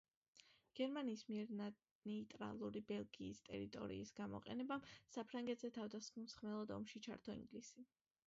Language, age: Georgian, under 19